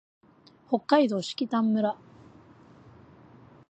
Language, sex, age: Japanese, female, under 19